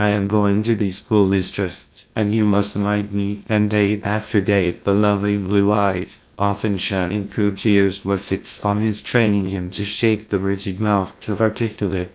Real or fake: fake